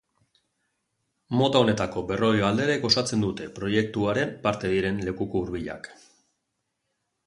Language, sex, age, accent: Basque, male, 40-49, Mendebalekoa (Araba, Bizkaia, Gipuzkoako mendebaleko herri batzuk)